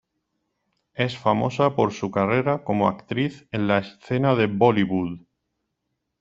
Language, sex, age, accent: Spanish, male, 40-49, España: Sur peninsular (Andalucia, Extremadura, Murcia)